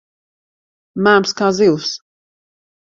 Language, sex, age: Latvian, female, 30-39